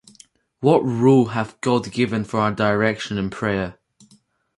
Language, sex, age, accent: English, male, under 19, England English